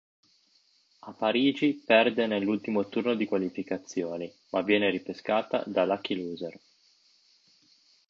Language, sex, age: Italian, male, 30-39